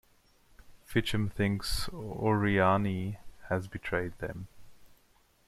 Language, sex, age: English, male, 19-29